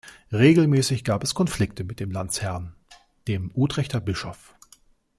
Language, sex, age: German, male, 30-39